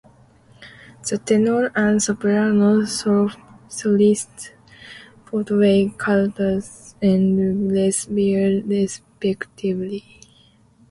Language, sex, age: English, female, 19-29